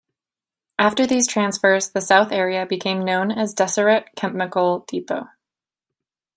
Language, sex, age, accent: English, female, 19-29, Canadian English